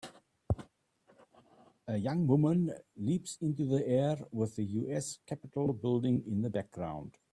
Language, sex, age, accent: English, male, 60-69, Southern African (South Africa, Zimbabwe, Namibia)